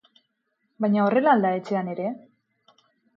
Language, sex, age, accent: Basque, female, 19-29, Mendebalekoa (Araba, Bizkaia, Gipuzkoako mendebaleko herri batzuk)